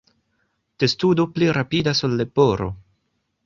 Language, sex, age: Esperanto, male, 19-29